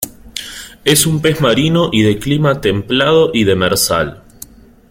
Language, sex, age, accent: Spanish, male, 19-29, Rioplatense: Argentina, Uruguay, este de Bolivia, Paraguay